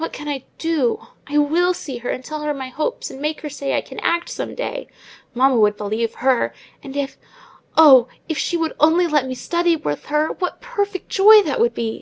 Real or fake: real